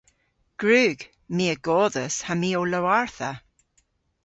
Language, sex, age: Cornish, female, 40-49